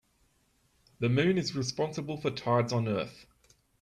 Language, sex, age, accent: English, male, 30-39, Australian English